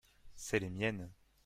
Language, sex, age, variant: French, male, 30-39, Français de métropole